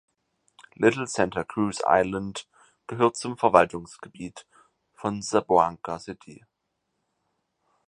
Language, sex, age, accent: German, male, 19-29, Deutschland Deutsch